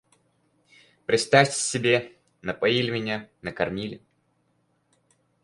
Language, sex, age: Russian, male, under 19